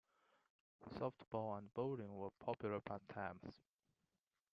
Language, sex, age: English, male, 30-39